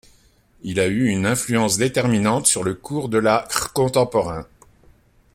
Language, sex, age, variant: French, male, 50-59, Français de métropole